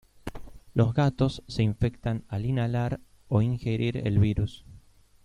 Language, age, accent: Spanish, 30-39, Rioplatense: Argentina, Uruguay, este de Bolivia, Paraguay